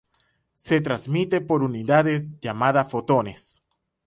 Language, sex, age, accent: Spanish, male, 19-29, Caribe: Cuba, Venezuela, Puerto Rico, República Dominicana, Panamá, Colombia caribeña, México caribeño, Costa del golfo de México